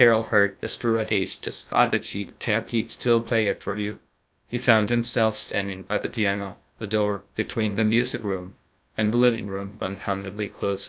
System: TTS, GlowTTS